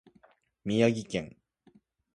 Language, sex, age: Japanese, male, under 19